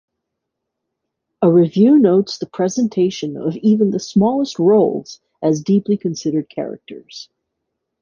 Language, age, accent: English, 40-49, United States English